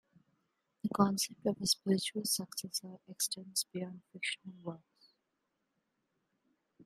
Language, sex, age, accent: English, female, 19-29, India and South Asia (India, Pakistan, Sri Lanka)